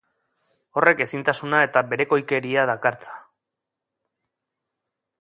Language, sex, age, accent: Basque, male, 30-39, Erdialdekoa edo Nafarra (Gipuzkoa, Nafarroa)